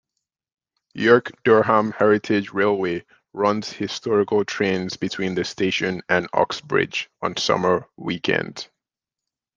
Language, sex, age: English, male, 30-39